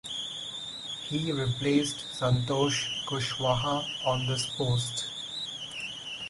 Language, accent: English, India and South Asia (India, Pakistan, Sri Lanka)